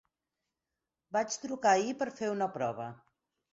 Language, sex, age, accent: Catalan, female, 40-49, gironí